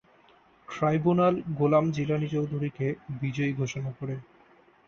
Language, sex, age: Bengali, male, 19-29